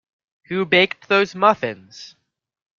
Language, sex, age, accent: English, male, under 19, United States English